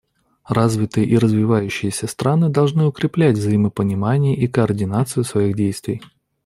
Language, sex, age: Russian, male, 30-39